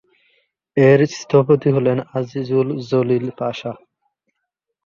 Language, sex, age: Bengali, male, 19-29